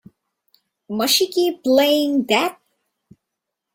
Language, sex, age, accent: English, female, 19-29, India and South Asia (India, Pakistan, Sri Lanka)